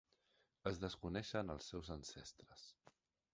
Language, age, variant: Catalan, 19-29, Central